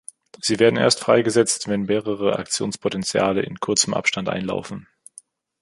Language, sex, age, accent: German, male, 19-29, Deutschland Deutsch